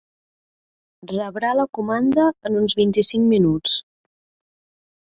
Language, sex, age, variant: Catalan, female, 19-29, Central